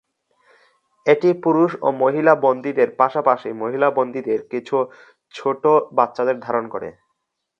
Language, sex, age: Bengali, male, under 19